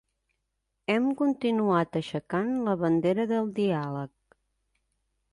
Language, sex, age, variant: Catalan, female, 50-59, Central